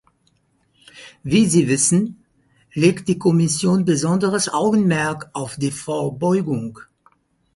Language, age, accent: German, 50-59, Deutschland Deutsch